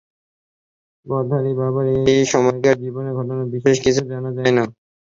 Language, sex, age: Bengali, male, 19-29